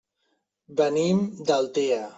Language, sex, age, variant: Catalan, male, 30-39, Central